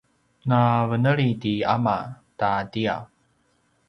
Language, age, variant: Paiwan, 30-39, pinayuanan a kinaikacedasan (東排灣語)